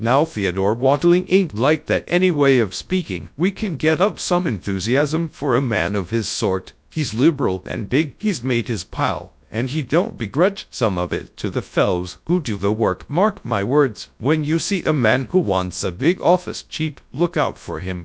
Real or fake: fake